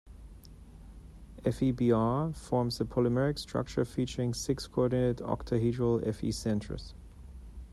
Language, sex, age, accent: English, male, 40-49, England English